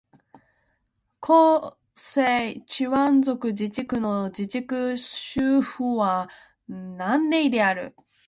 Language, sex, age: Japanese, female, under 19